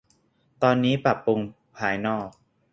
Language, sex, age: Thai, male, 19-29